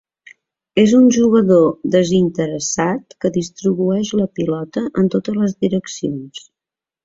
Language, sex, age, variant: Catalan, female, 50-59, Central